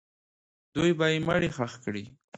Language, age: Pashto, 19-29